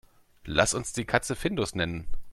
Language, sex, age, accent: German, male, 40-49, Deutschland Deutsch